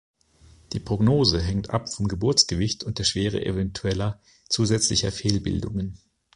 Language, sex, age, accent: German, male, 40-49, Deutschland Deutsch